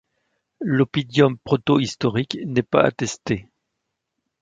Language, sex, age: French, male, 40-49